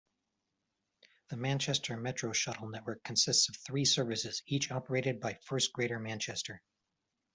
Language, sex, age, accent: English, male, 40-49, United States English